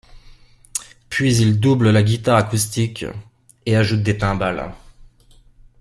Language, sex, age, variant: French, male, 30-39, Français de métropole